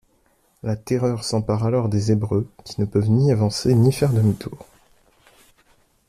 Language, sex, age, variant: French, male, under 19, Français de métropole